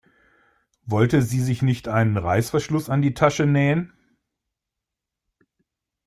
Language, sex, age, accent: German, male, 50-59, Deutschland Deutsch